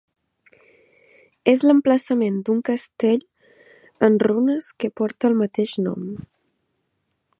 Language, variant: Catalan, Central